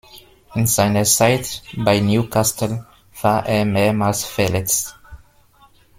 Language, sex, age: German, male, 19-29